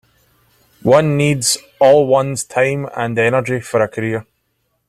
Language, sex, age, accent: English, male, 19-29, Scottish English